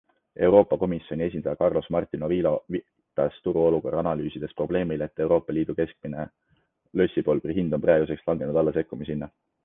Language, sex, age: Estonian, male, 19-29